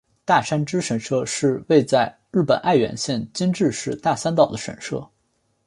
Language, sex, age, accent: Chinese, male, 19-29, 出生地：辽宁省